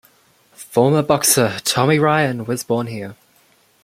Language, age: English, under 19